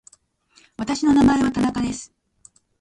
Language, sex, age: Japanese, female, 30-39